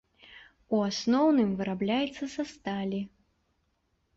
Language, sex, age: Belarusian, female, 19-29